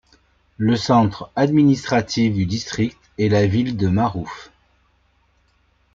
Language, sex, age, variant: French, male, 40-49, Français de métropole